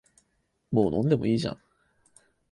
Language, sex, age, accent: Japanese, male, 19-29, 標準語